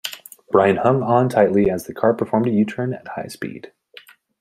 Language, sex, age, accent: English, male, 30-39, United States English